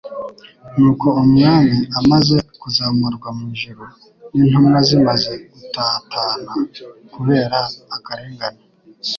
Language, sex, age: Kinyarwanda, male, 19-29